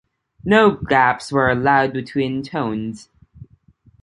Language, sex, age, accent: English, male, under 19, United States English